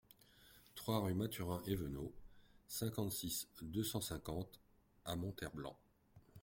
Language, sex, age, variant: French, male, 40-49, Français de métropole